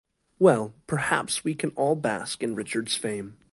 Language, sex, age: English, male, 19-29